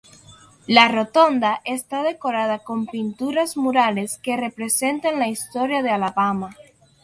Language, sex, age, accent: Spanish, female, under 19, Caribe: Cuba, Venezuela, Puerto Rico, República Dominicana, Panamá, Colombia caribeña, México caribeño, Costa del golfo de México